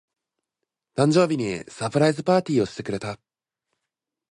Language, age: Japanese, 19-29